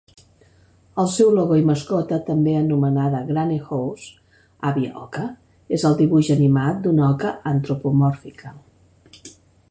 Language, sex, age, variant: Catalan, female, 50-59, Central